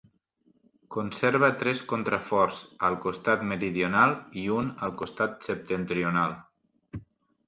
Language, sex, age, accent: Catalan, male, 40-49, Lleidatà